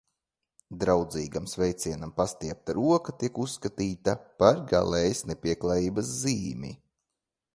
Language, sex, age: Latvian, male, 30-39